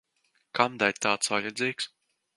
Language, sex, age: Latvian, male, under 19